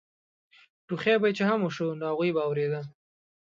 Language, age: Pashto, 19-29